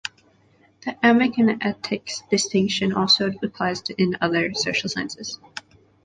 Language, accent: English, United States English